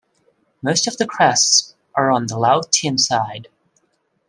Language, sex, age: English, male, 19-29